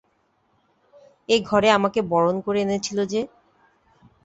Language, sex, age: Bengali, female, 30-39